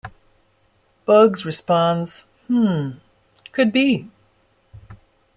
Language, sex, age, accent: English, female, 50-59, Irish English